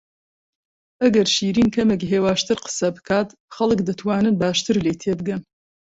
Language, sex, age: Central Kurdish, female, 50-59